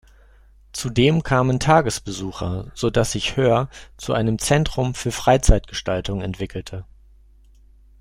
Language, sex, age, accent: German, male, 40-49, Deutschland Deutsch